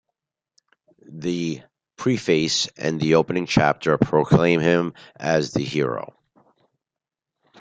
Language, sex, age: English, male, 40-49